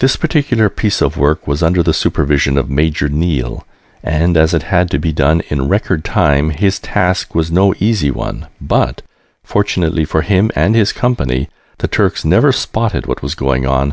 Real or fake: real